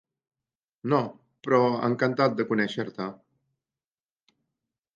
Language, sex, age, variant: Catalan, male, 50-59, Central